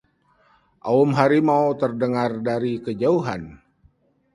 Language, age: Indonesian, 50-59